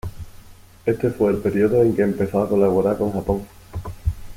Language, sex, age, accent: Spanish, male, 19-29, España: Sur peninsular (Andalucia, Extremadura, Murcia)